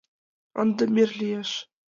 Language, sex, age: Mari, female, 19-29